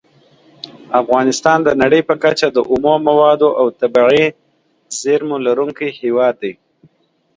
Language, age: Pashto, 30-39